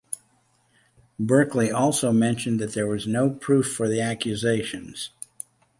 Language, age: English, 70-79